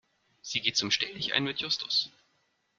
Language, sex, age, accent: German, male, 30-39, Deutschland Deutsch